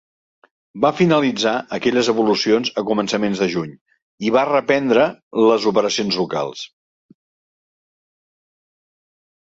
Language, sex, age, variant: Catalan, male, 60-69, Central